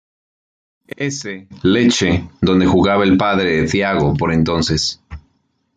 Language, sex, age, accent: Spanish, male, 30-39, México